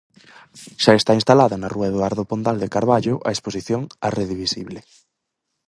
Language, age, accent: Galician, under 19, Central (gheada); Oriental (común en zona oriental)